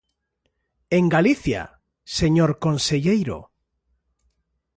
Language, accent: Galician, Normativo (estándar)